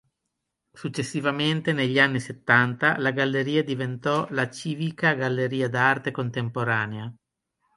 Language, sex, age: Italian, male, 40-49